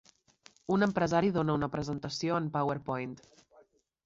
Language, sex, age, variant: Catalan, female, 19-29, Central